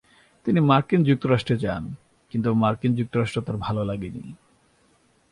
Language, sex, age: Bengali, male, 19-29